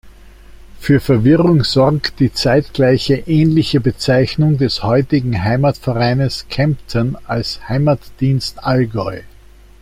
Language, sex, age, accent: German, male, 60-69, Österreichisches Deutsch